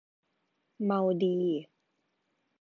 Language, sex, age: Thai, female, 19-29